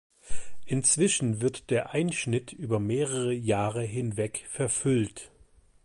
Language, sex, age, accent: German, male, 30-39, Deutschland Deutsch